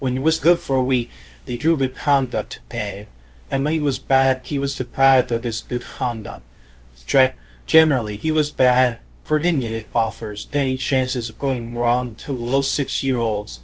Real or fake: fake